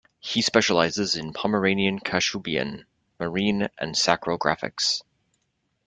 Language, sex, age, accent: English, male, 30-39, United States English